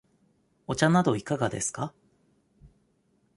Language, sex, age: Japanese, male, 30-39